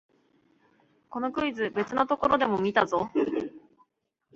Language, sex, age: Japanese, female, under 19